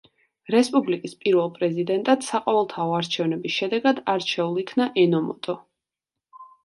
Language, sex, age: Georgian, female, 19-29